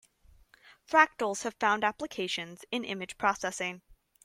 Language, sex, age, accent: English, female, 19-29, United States English